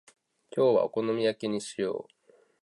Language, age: Japanese, 30-39